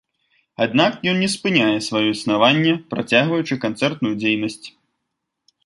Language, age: Belarusian, 19-29